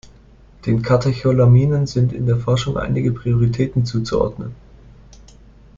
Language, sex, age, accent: German, male, 19-29, Deutschland Deutsch